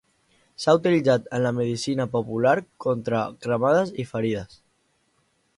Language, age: Catalan, under 19